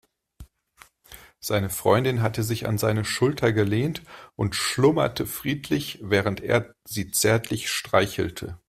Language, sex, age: German, male, 40-49